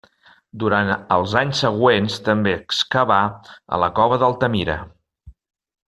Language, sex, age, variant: Catalan, male, 50-59, Central